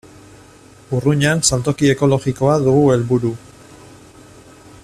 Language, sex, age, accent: Basque, male, 50-59, Erdialdekoa edo Nafarra (Gipuzkoa, Nafarroa)